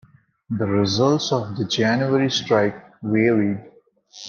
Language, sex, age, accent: English, male, 19-29, India and South Asia (India, Pakistan, Sri Lanka)